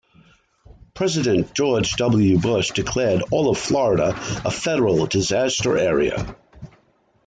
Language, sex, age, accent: English, male, 50-59, United States English